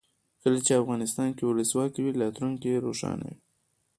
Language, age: Pashto, 19-29